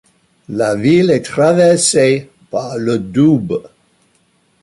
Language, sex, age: French, male, 60-69